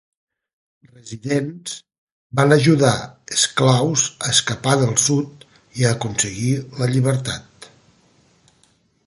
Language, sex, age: Catalan, male, 60-69